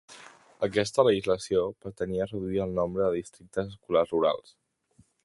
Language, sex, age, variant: Catalan, male, under 19, Central